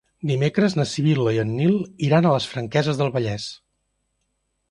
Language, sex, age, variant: Catalan, male, 50-59, Central